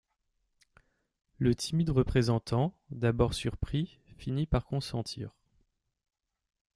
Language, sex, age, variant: French, male, 30-39, Français de métropole